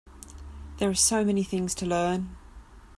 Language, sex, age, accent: English, female, 40-49, England English